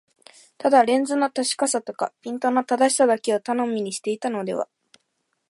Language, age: Japanese, 19-29